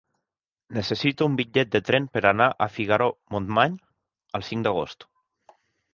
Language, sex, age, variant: Catalan, male, 30-39, Central